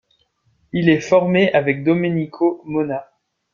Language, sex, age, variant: French, male, 19-29, Français de métropole